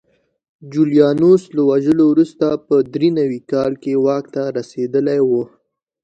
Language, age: Pashto, 19-29